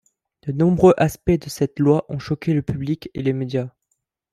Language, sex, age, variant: French, male, 19-29, Français de métropole